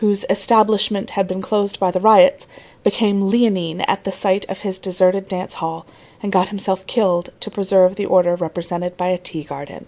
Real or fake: real